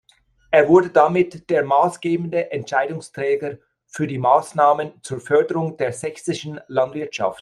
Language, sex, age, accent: German, male, 50-59, Schweizerdeutsch